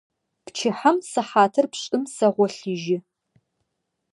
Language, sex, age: Adyghe, female, 30-39